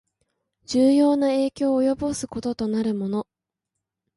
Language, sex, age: Japanese, female, 19-29